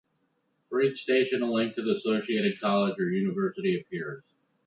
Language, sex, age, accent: English, male, 40-49, United States English